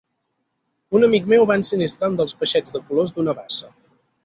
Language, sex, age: Catalan, male, 19-29